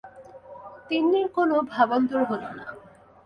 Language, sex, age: Bengali, female, 19-29